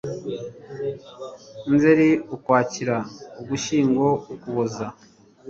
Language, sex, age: Kinyarwanda, male, 50-59